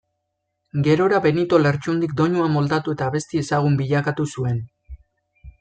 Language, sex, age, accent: Basque, male, 19-29, Mendebalekoa (Araba, Bizkaia, Gipuzkoako mendebaleko herri batzuk)